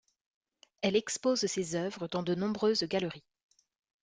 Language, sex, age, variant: French, female, 19-29, Français de métropole